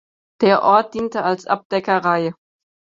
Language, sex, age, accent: German, female, 19-29, Deutschland Deutsch